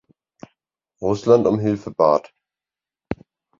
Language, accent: German, Deutschland Deutsch